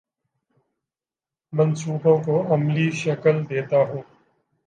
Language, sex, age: Urdu, male, 19-29